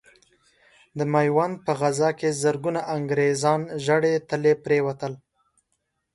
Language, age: Pashto, under 19